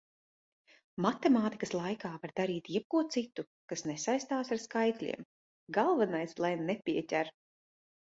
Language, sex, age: Latvian, female, 30-39